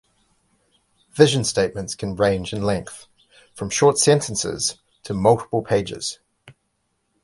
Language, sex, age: English, male, 50-59